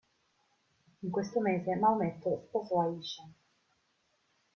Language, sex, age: Italian, female, 19-29